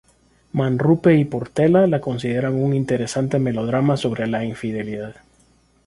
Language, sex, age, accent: Spanish, male, 30-39, América central